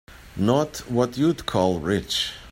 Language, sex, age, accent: English, male, 40-49, United States English